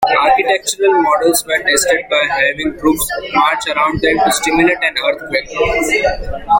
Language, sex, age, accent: English, male, 19-29, India and South Asia (India, Pakistan, Sri Lanka)